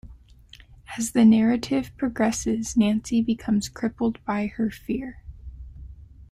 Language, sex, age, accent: English, female, 19-29, United States English